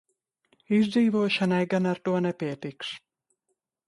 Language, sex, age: Latvian, female, 30-39